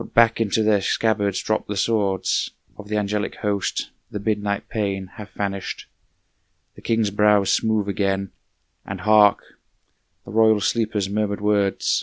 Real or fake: real